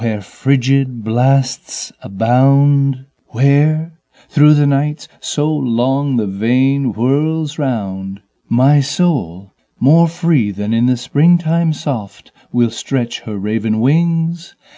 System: none